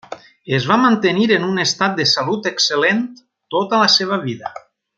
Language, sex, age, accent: Catalan, male, 40-49, valencià